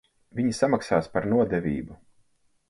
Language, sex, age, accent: Latvian, male, 30-39, Riga